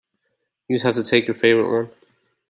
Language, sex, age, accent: English, male, 19-29, United States English